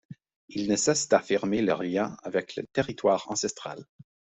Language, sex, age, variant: French, male, 19-29, Français de métropole